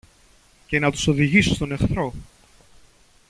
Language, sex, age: Greek, male, 30-39